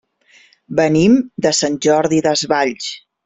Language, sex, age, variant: Catalan, female, 40-49, Central